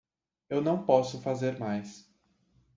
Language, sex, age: Portuguese, male, 19-29